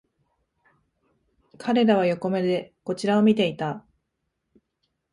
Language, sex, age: Japanese, female, 30-39